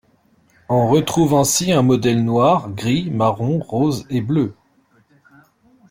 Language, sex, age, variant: French, male, 30-39, Français de métropole